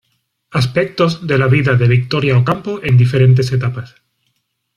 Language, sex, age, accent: Spanish, male, 40-49, España: Sur peninsular (Andalucia, Extremadura, Murcia)